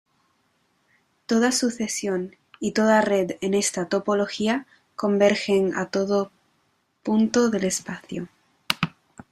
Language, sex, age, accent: Spanish, female, under 19, España: Sur peninsular (Andalucia, Extremadura, Murcia)